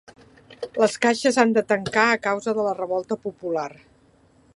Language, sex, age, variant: Catalan, female, 50-59, Central